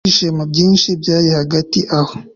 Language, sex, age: Kinyarwanda, male, 19-29